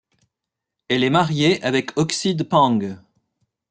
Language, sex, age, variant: French, male, 50-59, Français de métropole